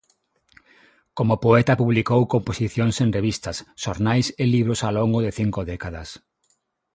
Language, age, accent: Galician, 40-49, Normativo (estándar); Neofalante